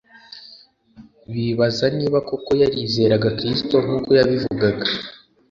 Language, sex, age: Kinyarwanda, male, under 19